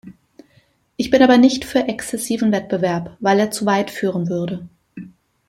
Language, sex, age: German, female, 40-49